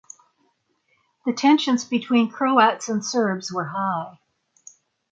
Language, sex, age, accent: English, female, 80-89, United States English